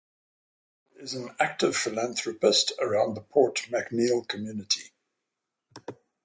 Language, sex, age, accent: English, male, 70-79, England English; Southern African (South Africa, Zimbabwe, Namibia)